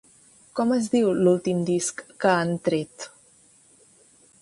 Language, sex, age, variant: Catalan, female, 19-29, Central